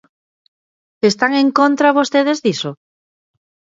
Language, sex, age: Galician, female, 30-39